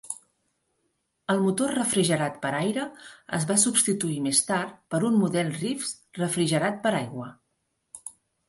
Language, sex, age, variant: Catalan, female, 40-49, Central